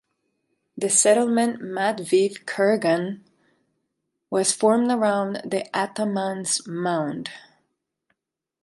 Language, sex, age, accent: English, female, 40-49, United States English